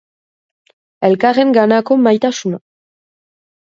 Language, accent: Basque, Nafar-lapurtarra edo Zuberotarra (Lapurdi, Nafarroa Beherea, Zuberoa)